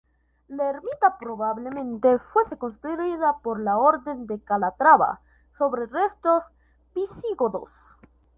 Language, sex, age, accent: Spanish, male, under 19, Andino-Pacífico: Colombia, Perú, Ecuador, oeste de Bolivia y Venezuela andina